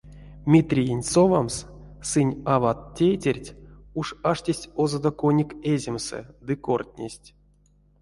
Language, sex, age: Erzya, male, 30-39